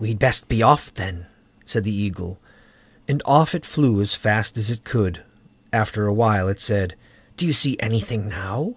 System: none